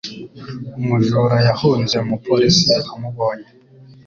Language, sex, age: Kinyarwanda, male, 19-29